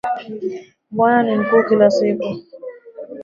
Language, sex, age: Swahili, female, 19-29